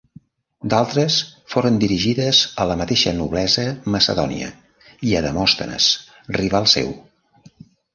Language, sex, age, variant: Catalan, male, 70-79, Central